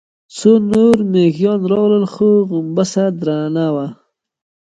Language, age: Pashto, 19-29